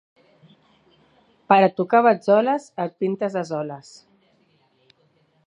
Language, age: Catalan, 40-49